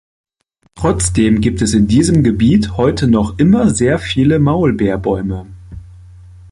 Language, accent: German, Deutschland Deutsch